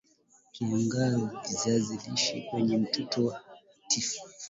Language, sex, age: Swahili, male, 19-29